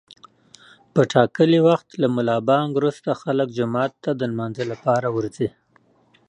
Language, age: Pashto, 40-49